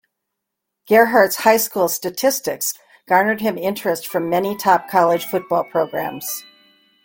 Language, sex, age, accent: English, female, 70-79, United States English